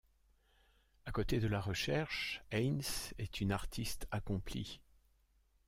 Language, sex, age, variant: French, male, 60-69, Français de métropole